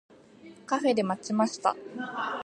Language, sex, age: Japanese, female, 19-29